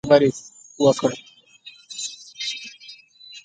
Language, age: Pashto, 19-29